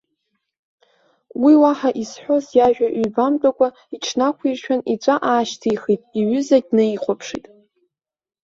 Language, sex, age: Abkhazian, female, under 19